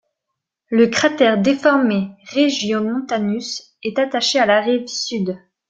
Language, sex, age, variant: French, female, 19-29, Français de métropole